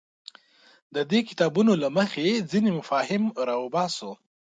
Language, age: Pashto, 19-29